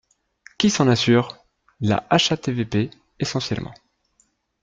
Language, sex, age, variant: French, male, 30-39, Français de métropole